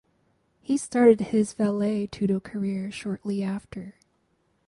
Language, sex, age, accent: English, female, 19-29, United States English